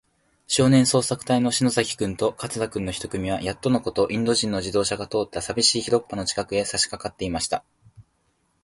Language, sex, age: Japanese, male, 19-29